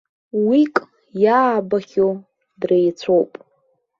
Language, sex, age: Abkhazian, female, 19-29